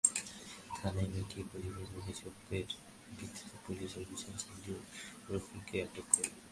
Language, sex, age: Bengali, male, under 19